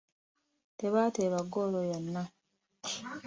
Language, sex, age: Ganda, female, 30-39